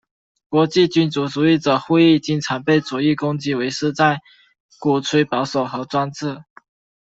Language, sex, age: Chinese, male, 19-29